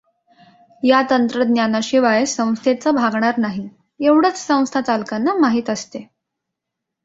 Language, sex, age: Marathi, female, under 19